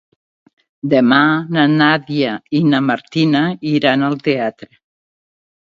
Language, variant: Catalan, Septentrional